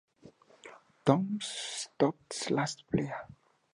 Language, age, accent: English, 19-29, England English